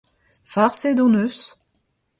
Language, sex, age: Breton, female, 50-59